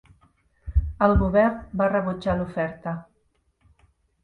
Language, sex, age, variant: Catalan, female, 50-59, Central